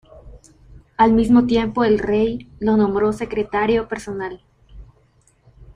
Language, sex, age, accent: Spanish, female, 19-29, América central